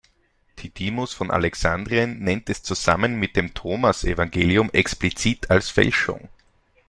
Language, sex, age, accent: German, male, 19-29, Österreichisches Deutsch